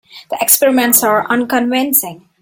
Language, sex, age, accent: English, female, 19-29, India and South Asia (India, Pakistan, Sri Lanka)